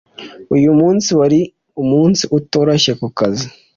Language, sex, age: Kinyarwanda, male, 50-59